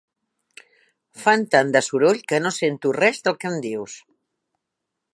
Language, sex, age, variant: Catalan, female, 60-69, Central